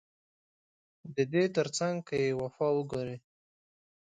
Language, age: Pashto, 19-29